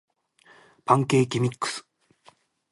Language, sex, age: Japanese, male, 19-29